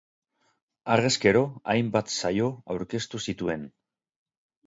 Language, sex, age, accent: Basque, male, 50-59, Mendebalekoa (Araba, Bizkaia, Gipuzkoako mendebaleko herri batzuk)